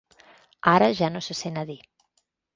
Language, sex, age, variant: Catalan, female, 50-59, Central